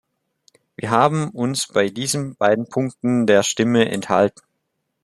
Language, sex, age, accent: German, male, under 19, Deutschland Deutsch